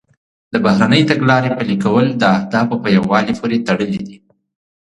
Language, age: Pashto, 19-29